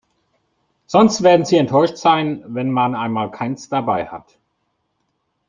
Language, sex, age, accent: German, male, 40-49, Deutschland Deutsch